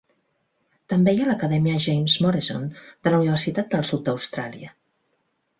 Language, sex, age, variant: Catalan, female, 40-49, Central